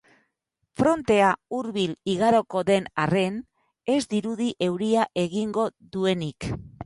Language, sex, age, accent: Basque, female, 50-59, Mendebalekoa (Araba, Bizkaia, Gipuzkoako mendebaleko herri batzuk)